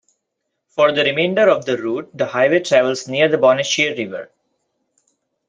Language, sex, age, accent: English, male, 19-29, India and South Asia (India, Pakistan, Sri Lanka)